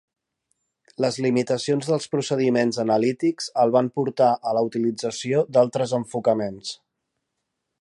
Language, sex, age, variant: Catalan, male, 30-39, Central